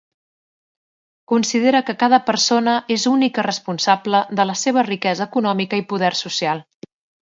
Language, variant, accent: Catalan, Central, central